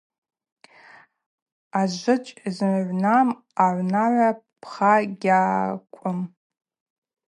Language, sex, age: Abaza, female, 30-39